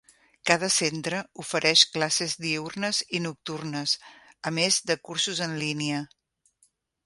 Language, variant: Catalan, Central